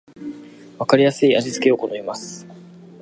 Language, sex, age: Japanese, male, 19-29